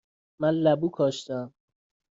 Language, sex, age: Persian, male, 19-29